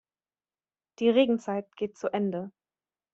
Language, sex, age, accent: German, female, 19-29, Deutschland Deutsch